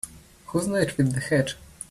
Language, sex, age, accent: English, male, under 19, United States English